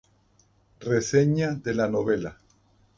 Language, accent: Spanish, Caribe: Cuba, Venezuela, Puerto Rico, República Dominicana, Panamá, Colombia caribeña, México caribeño, Costa del golfo de México